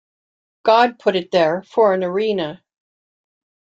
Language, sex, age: English, female, 60-69